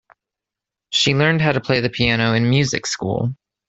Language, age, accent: English, 19-29, United States English